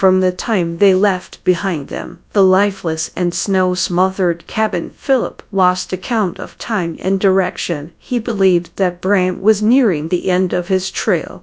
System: TTS, GradTTS